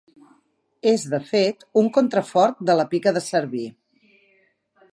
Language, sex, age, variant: Catalan, female, 50-59, Central